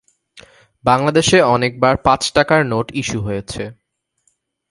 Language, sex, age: Bengali, male, 19-29